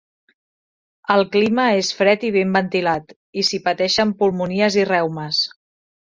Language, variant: Catalan, Central